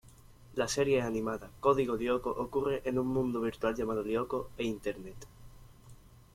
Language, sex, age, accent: Spanish, male, 19-29, España: Sur peninsular (Andalucia, Extremadura, Murcia)